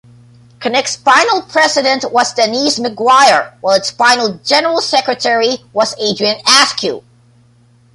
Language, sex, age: English, male, 19-29